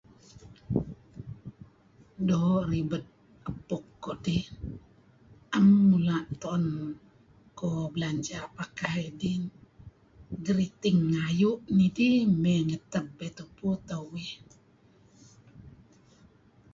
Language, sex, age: Kelabit, female, 50-59